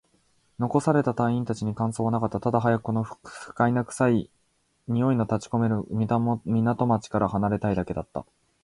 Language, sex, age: Japanese, male, 19-29